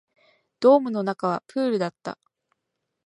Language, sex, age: Japanese, female, 19-29